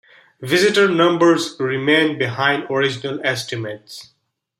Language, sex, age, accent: English, male, 19-29, United States English